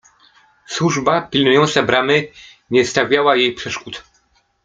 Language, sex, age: Polish, male, 40-49